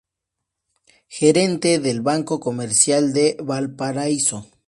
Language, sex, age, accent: Spanish, male, 19-29, México